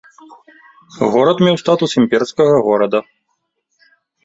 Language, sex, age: Belarusian, male, 30-39